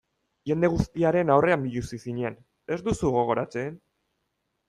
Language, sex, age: Basque, male, 30-39